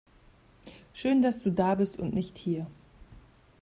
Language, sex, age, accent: German, female, 40-49, Deutschland Deutsch